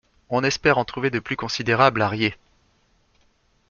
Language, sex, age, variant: French, male, 40-49, Français de métropole